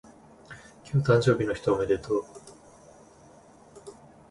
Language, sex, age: Japanese, male, 19-29